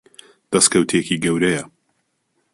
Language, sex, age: Central Kurdish, male, 30-39